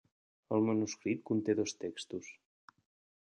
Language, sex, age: Catalan, male, 30-39